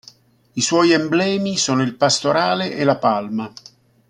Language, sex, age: Italian, male, 60-69